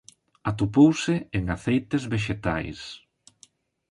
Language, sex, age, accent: Galician, male, 30-39, Normativo (estándar)